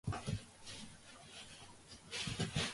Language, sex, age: Georgian, female, under 19